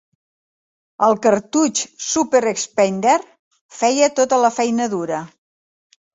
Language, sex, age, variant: Catalan, female, 60-69, Central